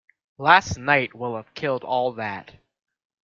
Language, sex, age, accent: English, male, under 19, United States English